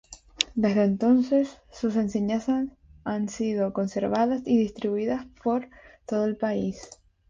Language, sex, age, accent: Spanish, female, 19-29, España: Islas Canarias